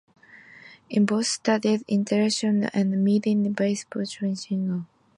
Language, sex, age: English, female, 19-29